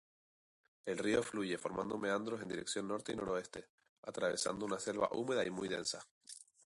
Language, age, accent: Spanish, 19-29, España: Islas Canarias; Rioplatense: Argentina, Uruguay, este de Bolivia, Paraguay